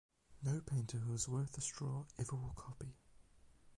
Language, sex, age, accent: English, male, under 19, Australian English; England English; New Zealand English